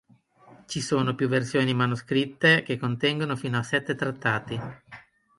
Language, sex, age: Italian, male, 40-49